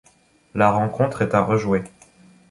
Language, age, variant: French, 19-29, Français de métropole